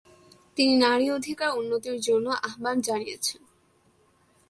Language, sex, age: Bengali, female, under 19